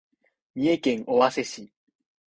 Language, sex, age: Japanese, male, 19-29